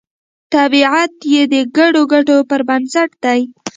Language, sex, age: Pashto, female, 19-29